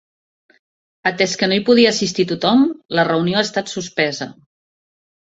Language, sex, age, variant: Catalan, female, 50-59, Central